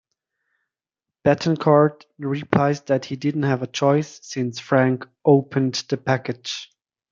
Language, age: English, 30-39